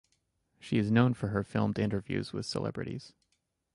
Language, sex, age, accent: English, male, 19-29, United States English